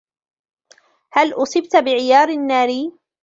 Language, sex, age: Arabic, female, 19-29